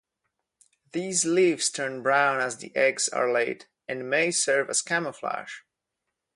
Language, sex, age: English, male, 30-39